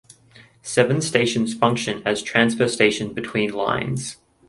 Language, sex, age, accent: English, male, 19-29, Australian English